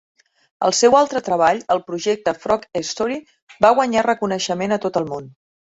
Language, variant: Catalan, Central